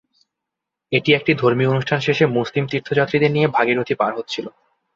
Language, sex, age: Bengali, male, 19-29